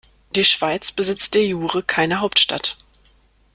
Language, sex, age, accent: German, female, 30-39, Deutschland Deutsch